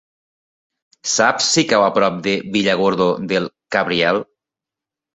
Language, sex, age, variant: Catalan, male, 40-49, Nord-Occidental